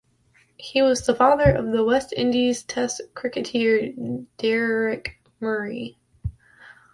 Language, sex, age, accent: English, female, 19-29, United States English